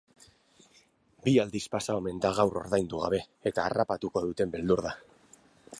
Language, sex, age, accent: Basque, male, 40-49, Mendebalekoa (Araba, Bizkaia, Gipuzkoako mendebaleko herri batzuk)